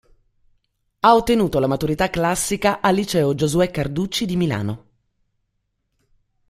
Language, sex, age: Italian, female, 40-49